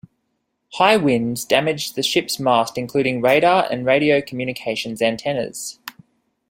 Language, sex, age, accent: English, male, 19-29, Australian English